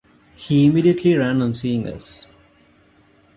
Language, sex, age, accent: English, male, 19-29, India and South Asia (India, Pakistan, Sri Lanka)